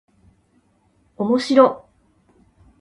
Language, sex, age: Japanese, female, 30-39